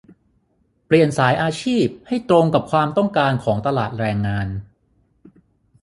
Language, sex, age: Thai, male, 40-49